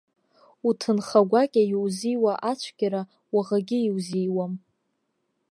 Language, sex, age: Abkhazian, female, 19-29